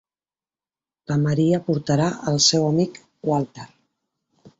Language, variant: Catalan, Central